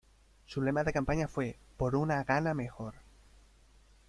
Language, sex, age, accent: Spanish, male, 30-39, España: Norte peninsular (Asturias, Castilla y León, Cantabria, País Vasco, Navarra, Aragón, La Rioja, Guadalajara, Cuenca)